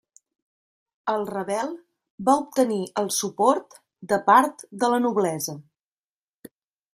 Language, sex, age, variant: Catalan, female, 19-29, Septentrional